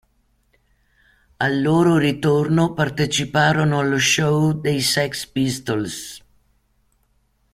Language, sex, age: Italian, female, 60-69